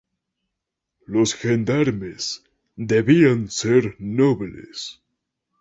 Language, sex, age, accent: Spanish, male, 19-29, Andino-Pacífico: Colombia, Perú, Ecuador, oeste de Bolivia y Venezuela andina